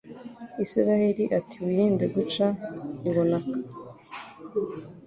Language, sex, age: Kinyarwanda, female, under 19